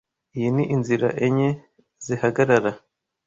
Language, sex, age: Kinyarwanda, male, 19-29